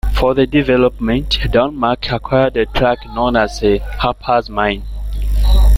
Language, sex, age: English, male, 19-29